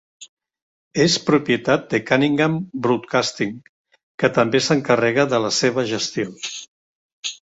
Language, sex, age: Catalan, male, 60-69